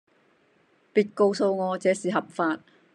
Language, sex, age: Cantonese, female, 60-69